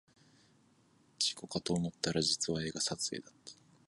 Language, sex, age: Japanese, male, 19-29